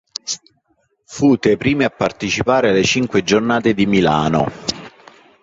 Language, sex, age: Italian, male, 40-49